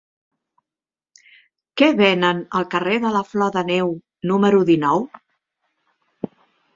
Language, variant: Catalan, Central